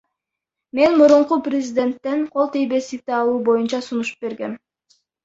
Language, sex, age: Kyrgyz, female, under 19